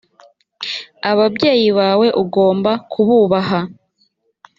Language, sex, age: Kinyarwanda, female, 30-39